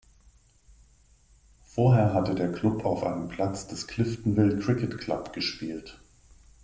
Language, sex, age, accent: German, male, 40-49, Deutschland Deutsch